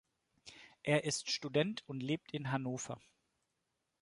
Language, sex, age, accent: German, male, 30-39, Deutschland Deutsch